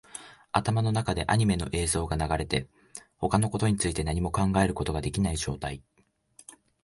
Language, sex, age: Japanese, male, under 19